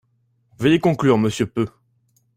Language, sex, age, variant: French, male, 19-29, Français de métropole